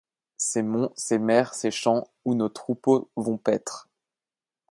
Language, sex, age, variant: French, male, 30-39, Français de métropole